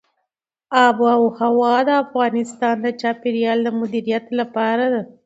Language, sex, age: Pashto, female, 30-39